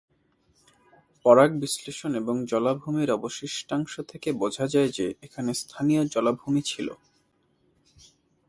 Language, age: Bengali, 19-29